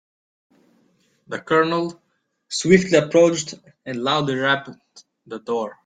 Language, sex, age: English, male, 19-29